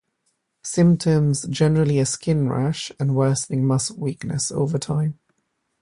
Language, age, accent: English, 19-29, England English; London English